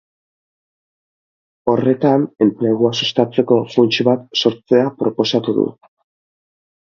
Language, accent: Basque, Erdialdekoa edo Nafarra (Gipuzkoa, Nafarroa)